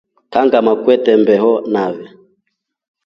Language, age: Rombo, 30-39